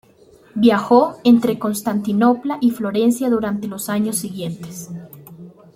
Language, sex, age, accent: Spanish, female, under 19, Andino-Pacífico: Colombia, Perú, Ecuador, oeste de Bolivia y Venezuela andina